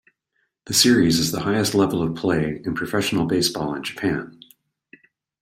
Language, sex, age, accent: English, male, 50-59, United States English